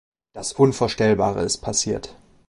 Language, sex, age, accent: German, male, 19-29, Deutschland Deutsch